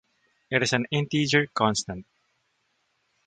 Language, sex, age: English, male, 19-29